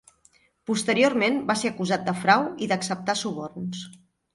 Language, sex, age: Catalan, female, 40-49